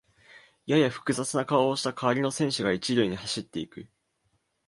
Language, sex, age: Japanese, male, 19-29